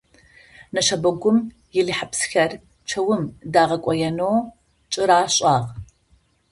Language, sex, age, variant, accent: Adyghe, female, 50-59, Адыгабзэ (Кирил, пстэумэ зэдыряе), Бжъэдыгъу (Bjeduğ)